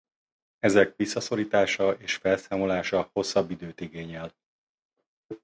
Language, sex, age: Hungarian, male, 40-49